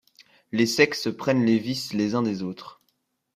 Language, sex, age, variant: French, male, 19-29, Français de métropole